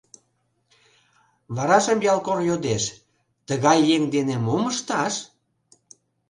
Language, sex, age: Mari, male, 50-59